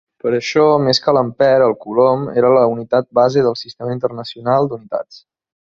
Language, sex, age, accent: Catalan, male, 19-29, Oriental